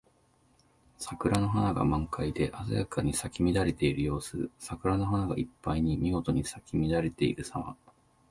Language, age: Japanese, 19-29